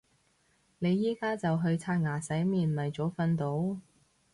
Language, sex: Cantonese, female